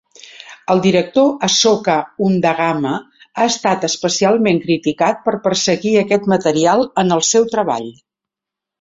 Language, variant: Catalan, Central